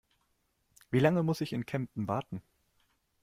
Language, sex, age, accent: German, male, 19-29, Deutschland Deutsch